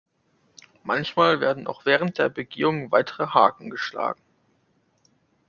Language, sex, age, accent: German, male, under 19, Deutschland Deutsch